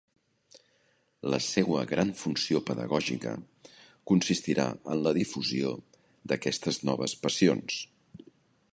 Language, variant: Catalan, Central